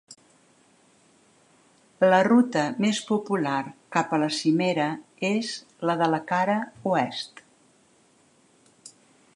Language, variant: Catalan, Central